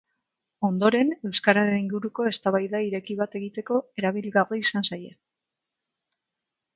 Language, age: Basque, 90+